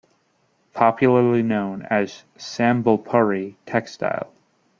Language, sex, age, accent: English, male, 19-29, United States English